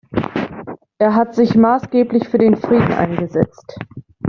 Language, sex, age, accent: German, female, 30-39, Deutschland Deutsch